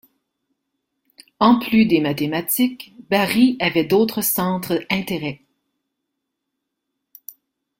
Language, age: French, 50-59